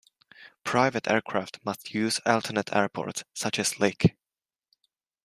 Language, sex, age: English, male, 19-29